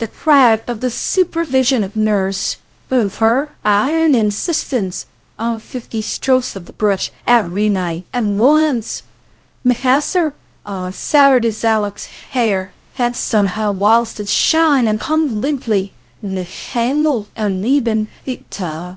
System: TTS, VITS